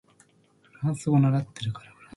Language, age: Wakhi, under 19